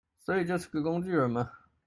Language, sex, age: Chinese, male, 19-29